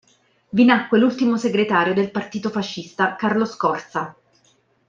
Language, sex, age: Italian, female, 30-39